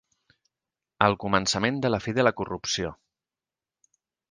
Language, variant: Catalan, Central